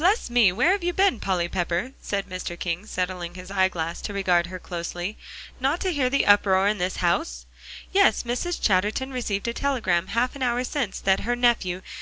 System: none